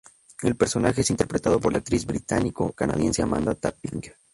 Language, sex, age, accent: Spanish, male, 19-29, México